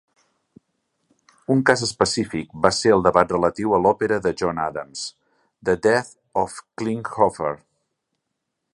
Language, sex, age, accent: Catalan, male, 40-49, gironí